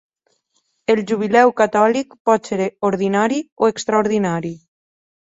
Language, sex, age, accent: Catalan, female, 30-39, valencià